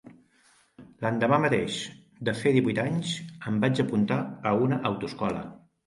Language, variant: Catalan, Central